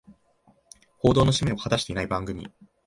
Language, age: Japanese, 19-29